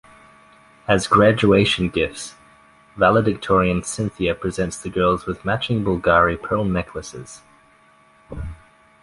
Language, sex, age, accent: English, male, 19-29, Australian English